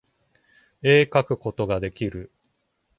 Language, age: Japanese, 50-59